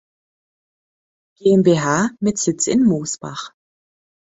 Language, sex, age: German, female, 30-39